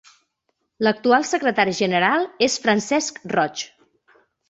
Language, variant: Catalan, Central